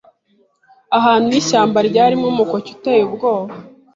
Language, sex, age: Kinyarwanda, female, 19-29